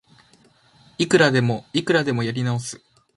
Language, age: Japanese, 19-29